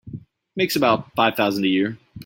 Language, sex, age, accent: English, male, 30-39, United States English